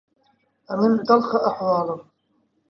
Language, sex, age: Central Kurdish, male, 19-29